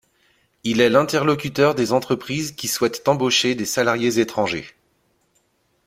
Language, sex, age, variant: French, male, 30-39, Français de métropole